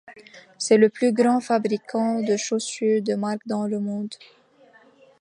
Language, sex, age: French, female, 19-29